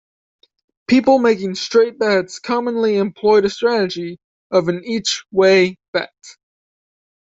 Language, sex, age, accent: English, male, 19-29, United States English